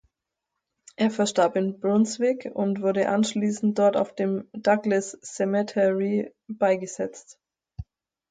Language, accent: German, Deutschland Deutsch